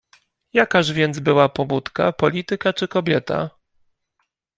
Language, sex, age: Polish, male, 30-39